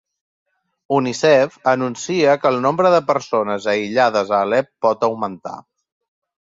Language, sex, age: Catalan, male, 40-49